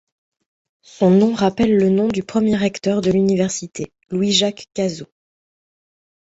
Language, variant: French, Français de métropole